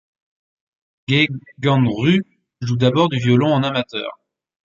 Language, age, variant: French, 30-39, Français de métropole